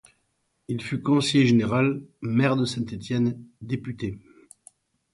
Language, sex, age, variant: French, male, 50-59, Français de métropole